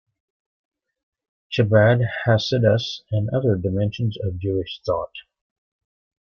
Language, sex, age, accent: English, male, 70-79, United States English